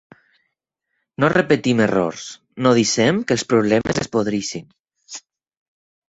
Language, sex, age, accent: Catalan, male, 30-39, valencià; valencià meridional